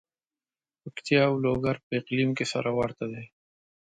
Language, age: Pashto, 19-29